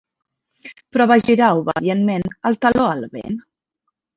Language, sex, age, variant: Catalan, female, 40-49, Central